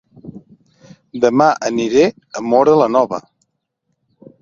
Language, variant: Catalan, Central